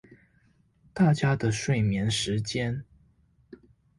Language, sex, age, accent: Chinese, male, 19-29, 出生地：臺北市